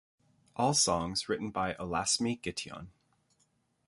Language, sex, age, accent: English, male, 30-39, Canadian English